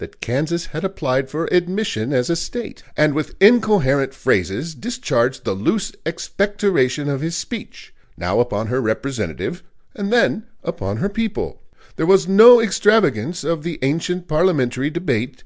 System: none